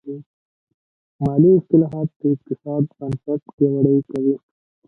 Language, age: Pashto, 19-29